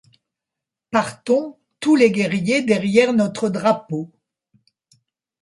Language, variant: French, Français de métropole